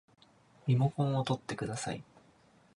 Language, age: Japanese, 30-39